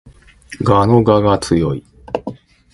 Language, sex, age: Japanese, male, 40-49